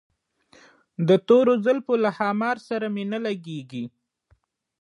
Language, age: Pashto, 19-29